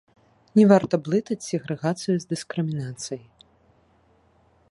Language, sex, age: Belarusian, female, 30-39